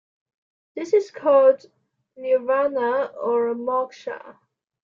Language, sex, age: English, male, 19-29